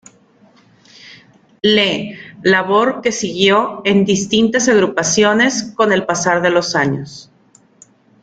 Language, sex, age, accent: Spanish, female, 30-39, México